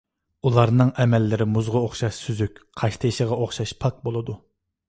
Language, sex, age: Uyghur, male, 19-29